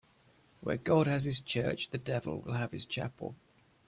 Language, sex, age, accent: English, male, 50-59, England English